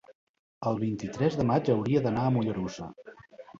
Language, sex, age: Catalan, male, 50-59